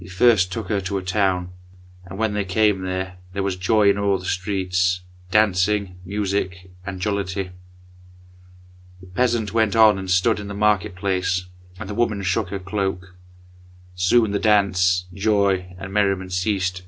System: none